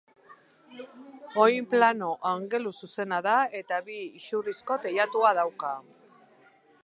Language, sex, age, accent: Basque, female, 50-59, Mendebalekoa (Araba, Bizkaia, Gipuzkoako mendebaleko herri batzuk)